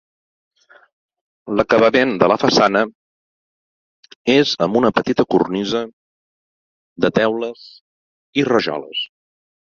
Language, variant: Catalan, Central